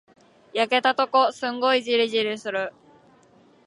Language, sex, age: Japanese, female, 19-29